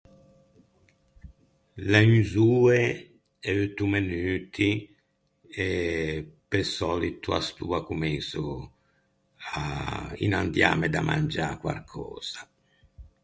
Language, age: Ligurian, 70-79